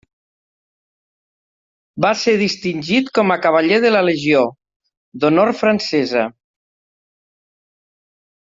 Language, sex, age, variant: Catalan, male, 40-49, Nord-Occidental